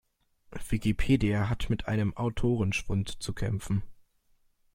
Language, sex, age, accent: German, male, under 19, Deutschland Deutsch